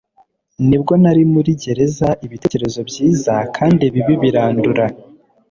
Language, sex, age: Kinyarwanda, male, 19-29